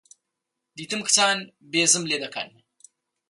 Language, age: Central Kurdish, 19-29